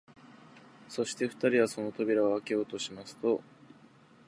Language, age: Japanese, under 19